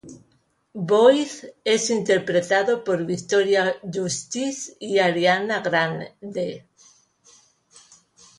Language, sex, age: Spanish, female, 50-59